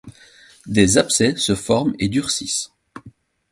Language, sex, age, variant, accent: French, male, 40-49, Français d'Europe, Français de Belgique